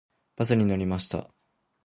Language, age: Japanese, under 19